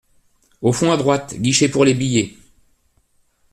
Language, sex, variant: French, male, Français de métropole